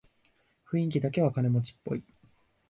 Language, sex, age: Japanese, male, 19-29